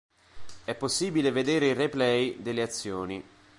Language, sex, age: Italian, male, 19-29